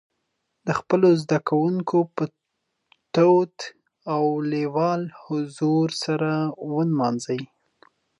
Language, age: Pashto, 19-29